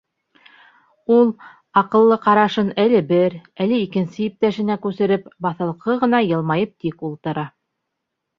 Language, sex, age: Bashkir, female, 30-39